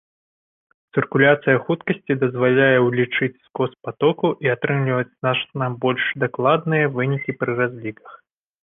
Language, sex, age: Belarusian, male, 30-39